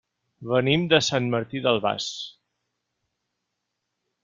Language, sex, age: Catalan, male, 40-49